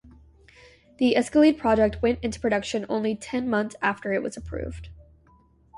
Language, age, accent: English, 19-29, United States English